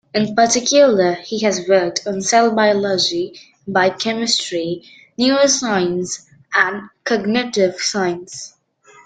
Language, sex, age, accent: English, female, under 19, United States English